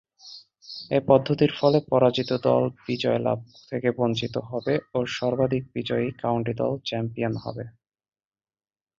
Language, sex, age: Bengali, male, 19-29